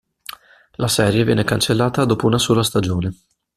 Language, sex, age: Italian, male, 19-29